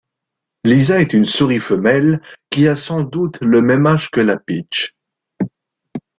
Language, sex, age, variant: French, male, 19-29, Français de métropole